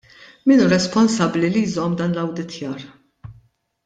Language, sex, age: Maltese, female, 50-59